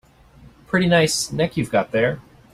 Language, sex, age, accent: English, male, 30-39, United States English